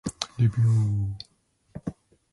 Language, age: English, 19-29